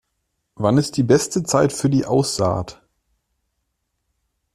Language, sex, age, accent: German, male, 30-39, Deutschland Deutsch